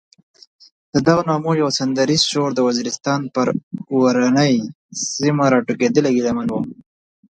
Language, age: Pashto, 19-29